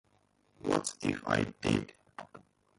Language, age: English, 19-29